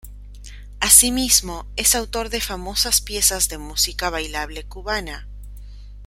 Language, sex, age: Spanish, female, 19-29